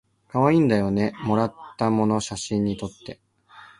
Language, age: Japanese, 19-29